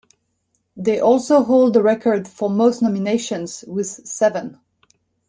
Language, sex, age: English, male, 19-29